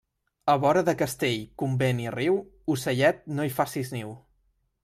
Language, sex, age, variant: Catalan, male, 19-29, Central